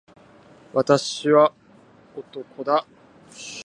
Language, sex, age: Japanese, male, 19-29